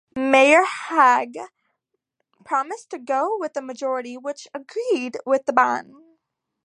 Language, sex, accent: English, female, United States English